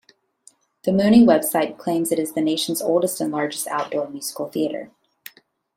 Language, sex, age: English, female, 19-29